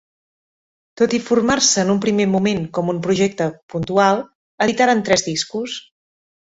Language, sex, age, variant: Catalan, female, 40-49, Central